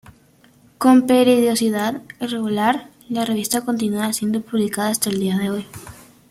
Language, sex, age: Spanish, female, 19-29